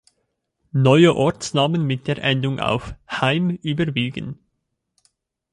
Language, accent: German, Schweizerdeutsch